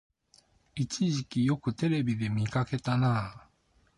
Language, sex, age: Japanese, male, 40-49